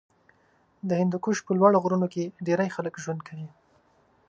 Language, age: Pashto, 19-29